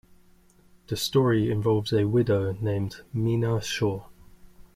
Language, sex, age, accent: English, male, 30-39, England English